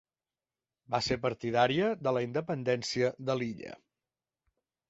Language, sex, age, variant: Catalan, male, 50-59, Central